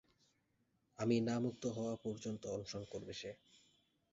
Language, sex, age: Bengali, male, 19-29